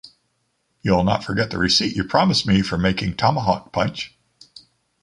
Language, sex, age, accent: English, male, 50-59, United States English